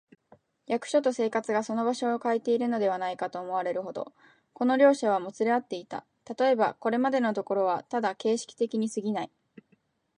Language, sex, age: Japanese, female, 19-29